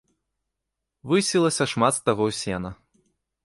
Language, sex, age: Belarusian, male, 30-39